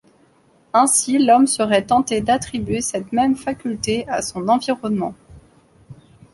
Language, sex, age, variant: French, female, 30-39, Français de métropole